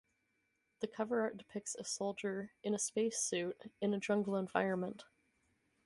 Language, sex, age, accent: English, female, 30-39, United States English